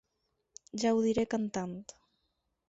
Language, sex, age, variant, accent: Catalan, female, 19-29, Balear, menorquí